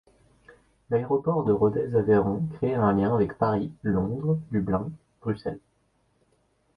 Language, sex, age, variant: French, male, 19-29, Français de métropole